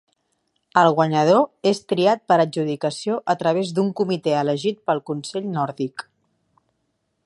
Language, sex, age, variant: Catalan, female, 30-39, Central